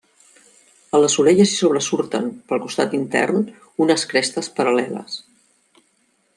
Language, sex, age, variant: Catalan, female, 50-59, Central